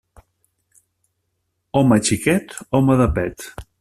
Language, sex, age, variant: Catalan, male, 50-59, Nord-Occidental